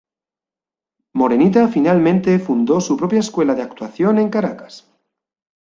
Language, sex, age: Spanish, male, 40-49